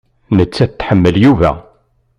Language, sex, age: Kabyle, male, 40-49